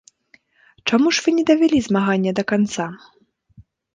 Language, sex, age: Belarusian, female, 19-29